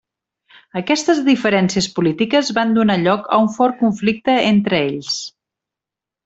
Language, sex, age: Catalan, female, 50-59